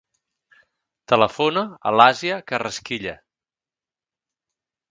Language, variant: Catalan, Central